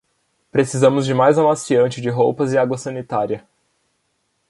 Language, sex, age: Portuguese, male, under 19